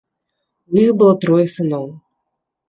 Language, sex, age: Belarusian, female, 30-39